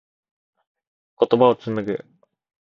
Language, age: Japanese, 19-29